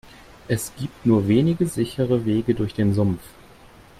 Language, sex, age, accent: German, male, 30-39, Deutschland Deutsch